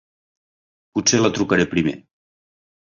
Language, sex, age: Catalan, male, 50-59